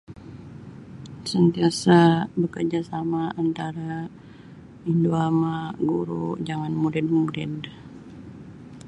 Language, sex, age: Sabah Bisaya, female, 60-69